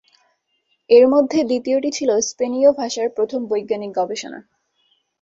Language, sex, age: Bengali, female, 19-29